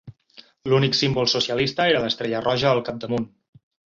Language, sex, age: Catalan, male, 30-39